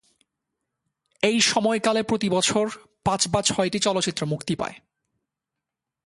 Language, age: Bengali, 19-29